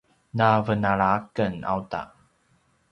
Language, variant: Paiwan, pinayuanan a kinaikacedasan (東排灣語)